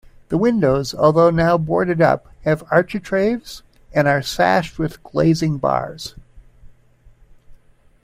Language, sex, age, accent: English, male, 60-69, United States English